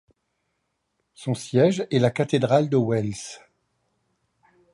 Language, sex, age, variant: French, male, 50-59, Français de métropole